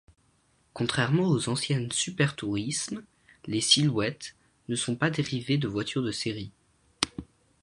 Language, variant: French, Français de métropole